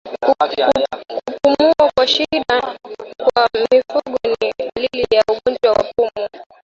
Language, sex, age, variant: Swahili, female, 19-29, Kiswahili cha Bara ya Kenya